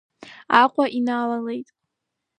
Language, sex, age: Abkhazian, female, 19-29